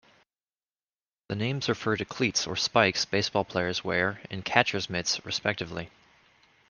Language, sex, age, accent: English, male, 30-39, United States English